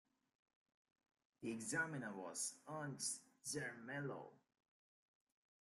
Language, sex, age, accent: English, male, 19-29, United States English